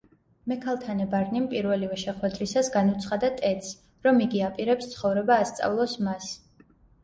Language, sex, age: Georgian, female, 19-29